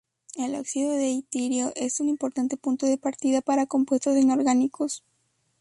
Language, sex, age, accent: Spanish, female, under 19, México